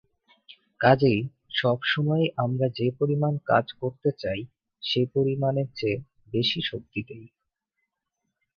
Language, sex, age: Bengali, male, 19-29